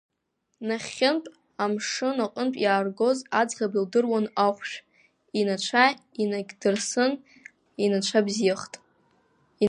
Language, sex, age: Abkhazian, female, under 19